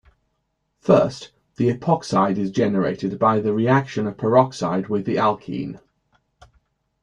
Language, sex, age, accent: English, male, 30-39, England English